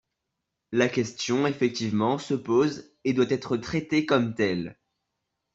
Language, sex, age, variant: French, male, under 19, Français de métropole